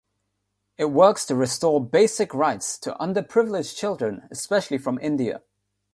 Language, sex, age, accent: English, male, 19-29, England English; India and South Asia (India, Pakistan, Sri Lanka)